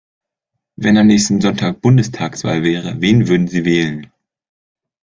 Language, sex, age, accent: German, male, under 19, Deutschland Deutsch